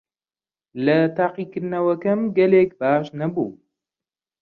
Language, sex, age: Central Kurdish, male, 19-29